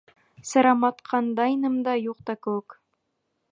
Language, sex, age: Bashkir, female, 19-29